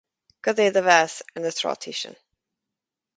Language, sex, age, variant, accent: Irish, female, 30-39, Gaeilge Chonnacht, Cainteoir dúchais, Gaeltacht